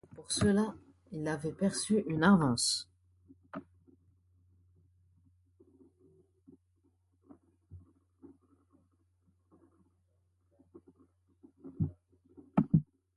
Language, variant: French, Français d'Europe